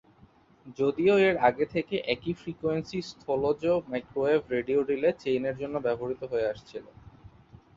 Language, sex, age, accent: Bengali, male, 19-29, Bangladeshi